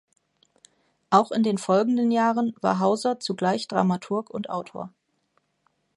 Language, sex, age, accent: German, female, 30-39, Deutschland Deutsch